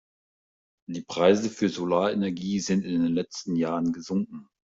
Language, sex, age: German, male, 50-59